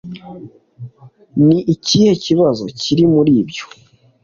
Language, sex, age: Kinyarwanda, male, 19-29